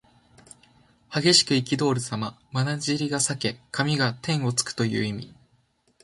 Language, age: Japanese, 19-29